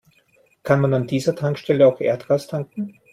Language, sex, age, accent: German, male, 50-59, Österreichisches Deutsch